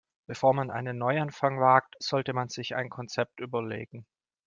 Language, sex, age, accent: German, male, 19-29, Deutschland Deutsch